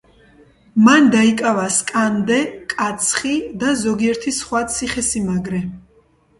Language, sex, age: Georgian, female, 30-39